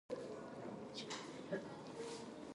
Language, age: Japanese, 19-29